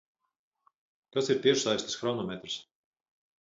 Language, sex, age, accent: Latvian, male, 50-59, Vidus dialekts